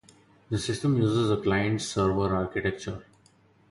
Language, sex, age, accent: English, male, 30-39, India and South Asia (India, Pakistan, Sri Lanka)